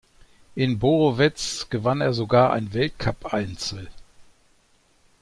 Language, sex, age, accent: German, male, 60-69, Deutschland Deutsch